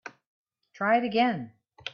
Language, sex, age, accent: English, female, 50-59, United States English